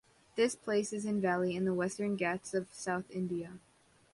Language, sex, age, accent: English, female, under 19, United States English